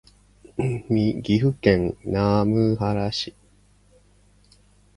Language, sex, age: Japanese, male, 40-49